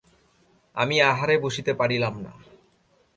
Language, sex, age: Bengali, male, 19-29